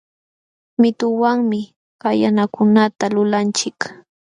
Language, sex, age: Jauja Wanca Quechua, female, 19-29